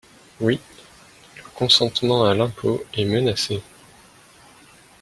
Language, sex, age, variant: French, male, 19-29, Français de métropole